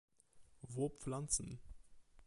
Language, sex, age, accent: German, male, 30-39, Deutschland Deutsch